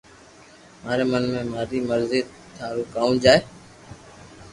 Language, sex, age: Loarki, female, under 19